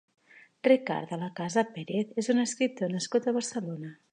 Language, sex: Catalan, female